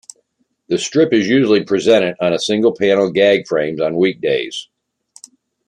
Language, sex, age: English, male, 60-69